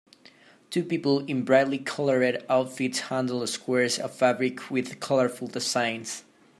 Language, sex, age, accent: English, male, 19-29, United States English